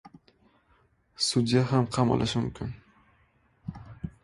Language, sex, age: Uzbek, male, 19-29